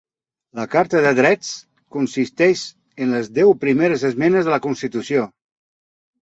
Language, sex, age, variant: Catalan, male, 60-69, Nord-Occidental